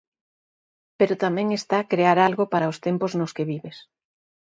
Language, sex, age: Galician, female, 50-59